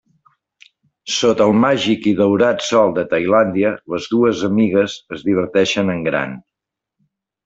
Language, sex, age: Catalan, male, 50-59